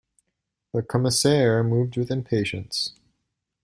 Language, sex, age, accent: English, male, 19-29, United States English